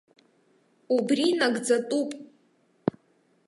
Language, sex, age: Abkhazian, female, under 19